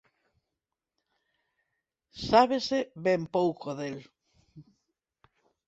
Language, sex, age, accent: Galician, female, 50-59, Normativo (estándar); Neofalante